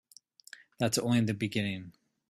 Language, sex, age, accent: English, male, 30-39, Canadian English